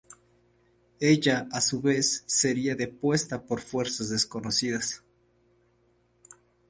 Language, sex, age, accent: Spanish, male, 19-29, México